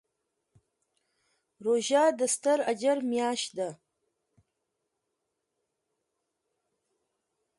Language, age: Pashto, 19-29